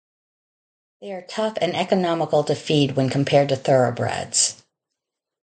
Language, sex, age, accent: English, female, 60-69, United States English